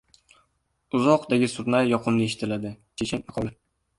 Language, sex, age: Uzbek, male, under 19